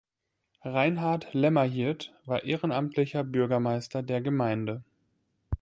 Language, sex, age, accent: German, male, 19-29, Deutschland Deutsch